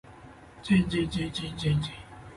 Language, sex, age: Japanese, male, 30-39